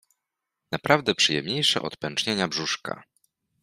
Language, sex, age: Polish, male, 19-29